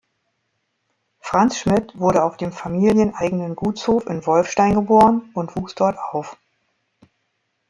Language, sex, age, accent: German, female, 40-49, Deutschland Deutsch